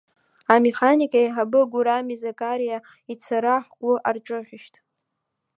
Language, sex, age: Abkhazian, female, 19-29